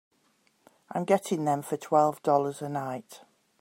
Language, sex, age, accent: English, female, 50-59, England English